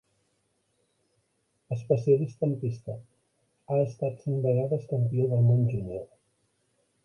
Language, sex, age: Catalan, male, 50-59